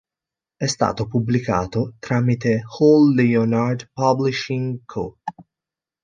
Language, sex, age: Italian, male, 19-29